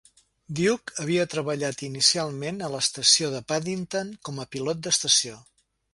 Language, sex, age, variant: Catalan, male, 60-69, Septentrional